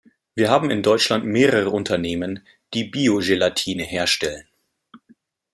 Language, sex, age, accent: German, male, 30-39, Deutschland Deutsch